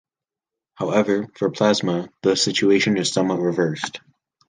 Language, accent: English, United States English